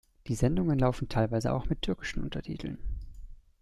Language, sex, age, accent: German, male, 19-29, Deutschland Deutsch